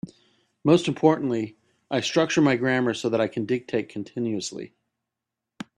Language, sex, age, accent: English, male, 40-49, United States English